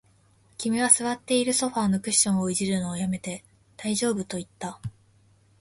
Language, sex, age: Japanese, female, 19-29